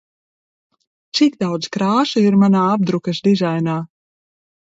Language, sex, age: Latvian, female, 30-39